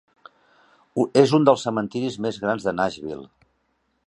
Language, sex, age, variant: Catalan, male, 50-59, Central